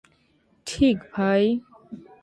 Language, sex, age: Bengali, female, 19-29